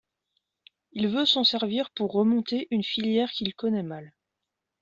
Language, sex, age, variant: French, female, 30-39, Français de métropole